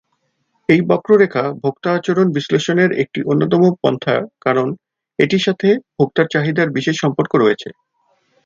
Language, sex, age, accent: Bengali, male, 30-39, Native